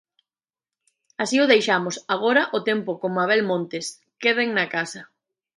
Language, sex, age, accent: Galician, female, 40-49, Atlántico (seseo e gheada)